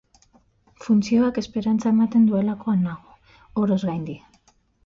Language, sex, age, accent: Basque, female, 40-49, Mendebalekoa (Araba, Bizkaia, Gipuzkoako mendebaleko herri batzuk); Batua